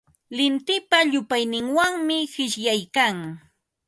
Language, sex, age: Ambo-Pasco Quechua, female, 50-59